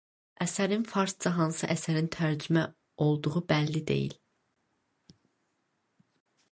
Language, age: Azerbaijani, under 19